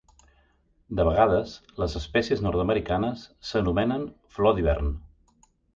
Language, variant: Catalan, Central